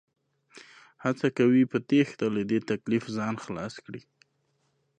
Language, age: Pashto, 19-29